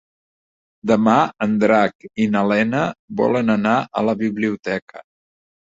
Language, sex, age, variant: Catalan, male, 60-69, Central